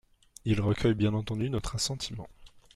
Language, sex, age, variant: French, male, 19-29, Français de métropole